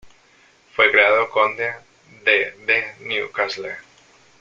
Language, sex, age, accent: Spanish, male, 30-39, España: Centro-Sur peninsular (Madrid, Toledo, Castilla-La Mancha)